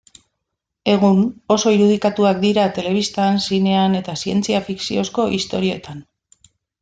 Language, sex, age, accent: Basque, female, 40-49, Mendebalekoa (Araba, Bizkaia, Gipuzkoako mendebaleko herri batzuk)